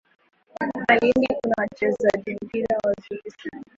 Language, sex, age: Swahili, female, under 19